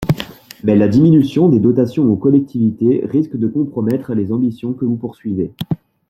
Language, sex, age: French, male, 19-29